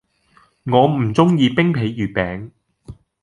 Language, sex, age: Cantonese, male, 30-39